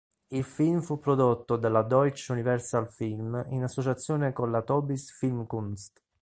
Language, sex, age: Italian, male, 30-39